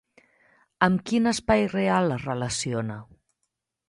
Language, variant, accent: Catalan, Central, central